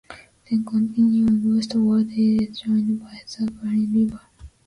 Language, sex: English, female